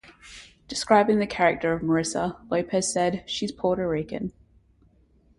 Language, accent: English, Australian English